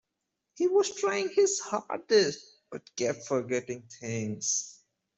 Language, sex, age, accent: English, male, 19-29, India and South Asia (India, Pakistan, Sri Lanka)